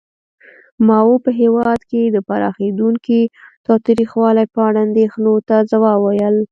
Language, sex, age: Pashto, female, 19-29